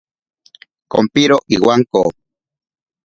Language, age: Ashéninka Perené, 40-49